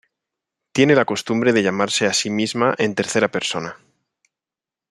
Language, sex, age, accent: Spanish, male, 30-39, España: Centro-Sur peninsular (Madrid, Toledo, Castilla-La Mancha)